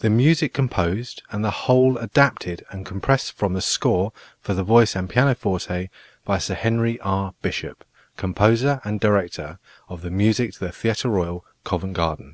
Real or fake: real